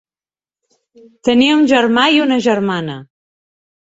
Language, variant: Catalan, Central